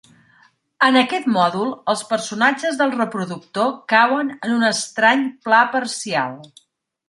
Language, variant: Catalan, Central